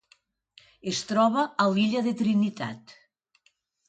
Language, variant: Catalan, Nord-Occidental